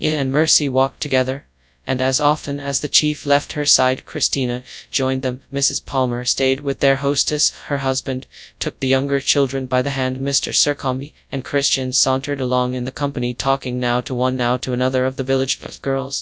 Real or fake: fake